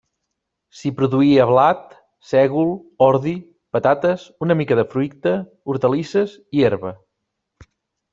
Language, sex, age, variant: Catalan, male, 30-39, Nord-Occidental